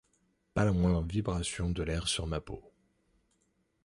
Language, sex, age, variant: French, male, 19-29, Français de métropole